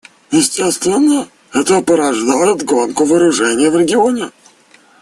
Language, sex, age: Russian, male, 19-29